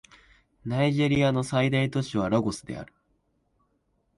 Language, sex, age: Japanese, male, 19-29